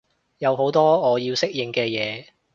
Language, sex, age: Cantonese, male, 19-29